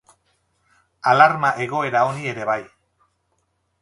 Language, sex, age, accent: Basque, male, 50-59, Erdialdekoa edo Nafarra (Gipuzkoa, Nafarroa)